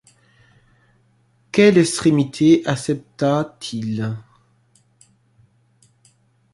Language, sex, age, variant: French, male, 30-39, Français de métropole